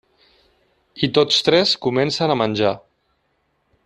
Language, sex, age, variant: Catalan, male, 30-39, Central